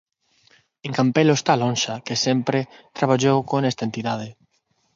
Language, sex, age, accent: Galician, male, 19-29, Normativo (estándar); Neofalante